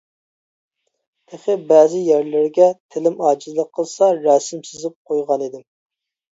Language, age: Uyghur, 19-29